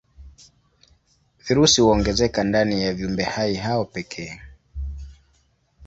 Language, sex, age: Swahili, male, 19-29